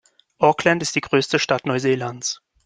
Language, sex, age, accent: German, male, 19-29, Deutschland Deutsch